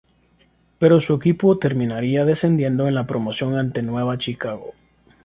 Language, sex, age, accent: Spanish, male, 30-39, América central